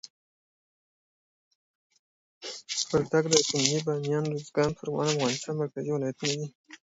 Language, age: Pashto, 19-29